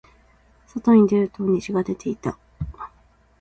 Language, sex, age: Japanese, female, 30-39